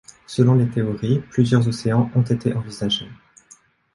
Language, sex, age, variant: French, male, 19-29, Français de métropole